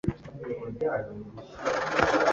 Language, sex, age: Kinyarwanda, female, 40-49